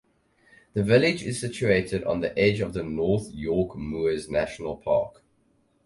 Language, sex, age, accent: English, male, 19-29, Southern African (South Africa, Zimbabwe, Namibia)